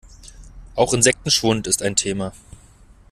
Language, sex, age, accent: German, male, 30-39, Deutschland Deutsch